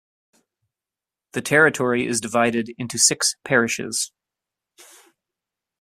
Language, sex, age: English, male, 30-39